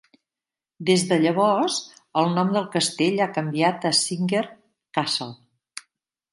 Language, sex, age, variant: Catalan, female, 60-69, Central